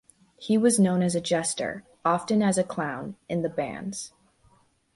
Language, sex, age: English, female, under 19